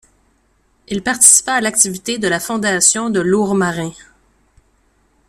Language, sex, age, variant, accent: French, female, 19-29, Français d'Amérique du Nord, Français du Canada